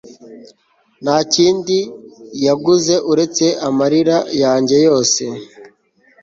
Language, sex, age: Kinyarwanda, male, 19-29